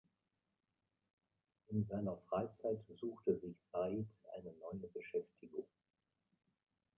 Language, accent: German, Deutschland Deutsch